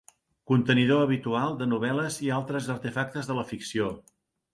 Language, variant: Catalan, Central